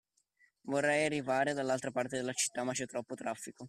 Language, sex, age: Italian, male, 19-29